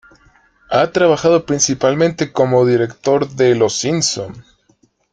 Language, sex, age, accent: Spanish, male, 19-29, México